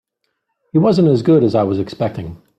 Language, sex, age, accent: English, male, 50-59, United States English